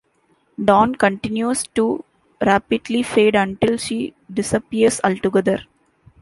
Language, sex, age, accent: English, female, 19-29, India and South Asia (India, Pakistan, Sri Lanka)